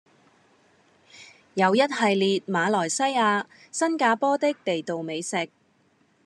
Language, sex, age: Cantonese, female, 30-39